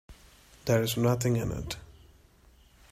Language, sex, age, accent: English, male, 19-29, India and South Asia (India, Pakistan, Sri Lanka)